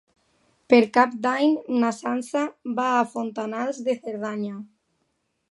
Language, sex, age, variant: Catalan, female, under 19, Alacantí